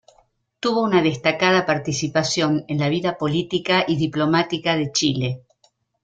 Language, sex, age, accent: Spanish, female, 60-69, Rioplatense: Argentina, Uruguay, este de Bolivia, Paraguay